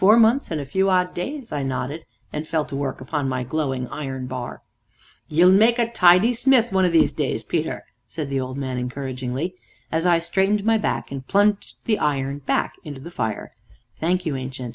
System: none